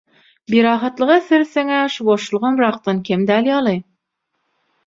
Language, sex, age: Turkmen, female, 19-29